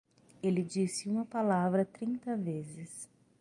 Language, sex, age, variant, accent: Portuguese, female, 30-39, Portuguese (Brasil), Paulista